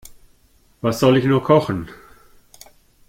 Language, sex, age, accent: German, male, 60-69, Deutschland Deutsch